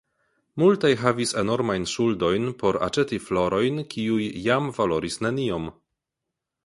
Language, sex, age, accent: Esperanto, male, 30-39, Internacia